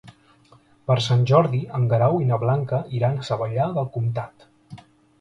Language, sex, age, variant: Catalan, male, 19-29, Central